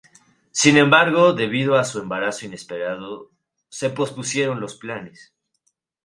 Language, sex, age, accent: Spanish, male, 19-29, México